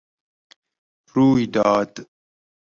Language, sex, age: Persian, male, 30-39